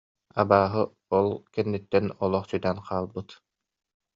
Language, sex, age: Yakut, male, 30-39